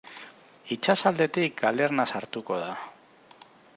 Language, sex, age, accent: Basque, male, 30-39, Mendebalekoa (Araba, Bizkaia, Gipuzkoako mendebaleko herri batzuk)